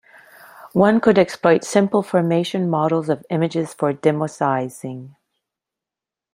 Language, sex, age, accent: English, female, 40-49, Canadian English